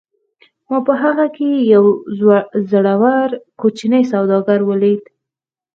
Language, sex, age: Pashto, female, 19-29